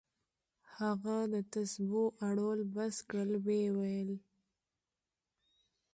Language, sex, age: Pashto, female, 19-29